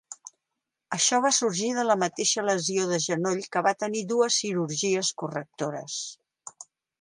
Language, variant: Catalan, Central